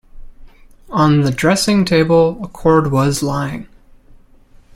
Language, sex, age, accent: English, male, 19-29, United States English